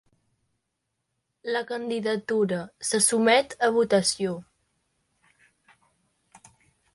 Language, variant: Catalan, Central